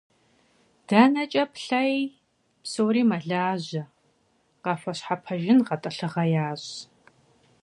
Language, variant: Kabardian, Адыгэбзэ (Къэбэрдей, Кирил, Урысей)